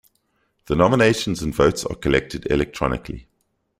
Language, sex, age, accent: English, male, 30-39, Southern African (South Africa, Zimbabwe, Namibia)